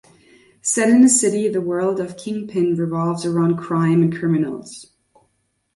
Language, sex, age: English, female, 19-29